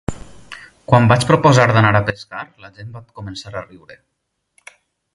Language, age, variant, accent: Catalan, 30-39, Valencià meridional, valencià